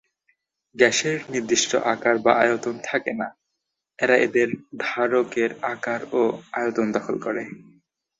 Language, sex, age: Bengali, male, 19-29